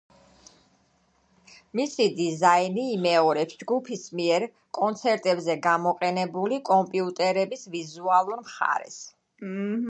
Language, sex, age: Georgian, female, 19-29